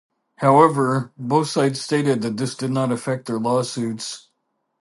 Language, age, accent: English, 50-59, Canadian English